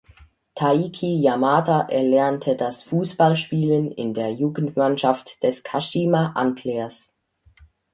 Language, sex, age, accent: German, male, under 19, Schweizerdeutsch